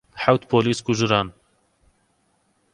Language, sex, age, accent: Central Kurdish, male, 19-29, سۆرانی